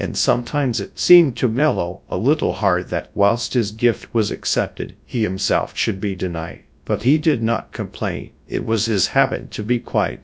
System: TTS, GradTTS